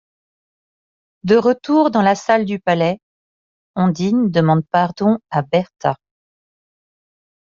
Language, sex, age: French, female, 40-49